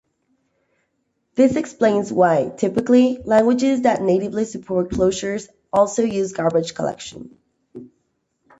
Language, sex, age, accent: English, female, 30-39, United States English